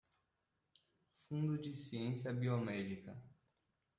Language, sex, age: Portuguese, male, 19-29